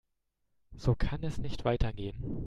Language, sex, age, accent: German, male, 19-29, Deutschland Deutsch